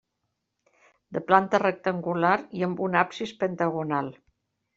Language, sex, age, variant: Catalan, female, 60-69, Central